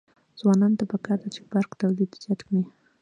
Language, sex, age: Pashto, female, 19-29